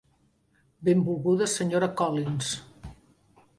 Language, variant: Catalan, Central